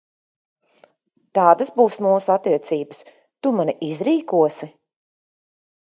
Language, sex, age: Latvian, female, 40-49